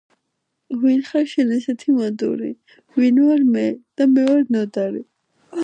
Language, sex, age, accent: Georgian, female, under 19, მშვიდი